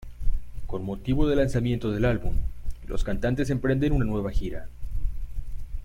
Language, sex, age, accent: Spanish, male, 19-29, México